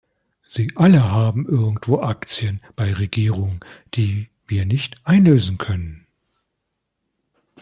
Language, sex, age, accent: German, male, 40-49, Deutschland Deutsch